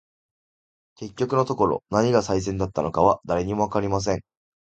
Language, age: Japanese, 19-29